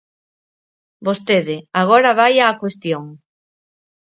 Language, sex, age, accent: Galician, female, 40-49, Normativo (estándar)